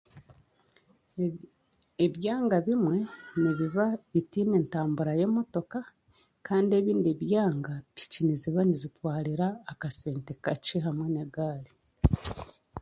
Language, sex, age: Chiga, female, 30-39